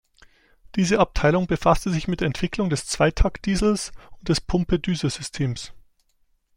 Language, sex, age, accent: German, male, 19-29, Deutschland Deutsch